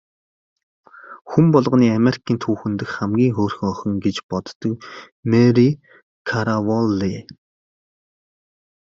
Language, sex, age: Mongolian, male, 30-39